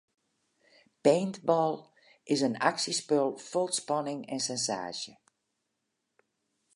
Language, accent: Western Frisian, Klaaifrysk